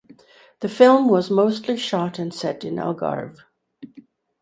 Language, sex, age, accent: English, female, 60-69, Canadian English